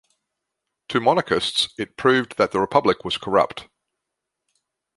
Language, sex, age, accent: English, male, 50-59, Australian English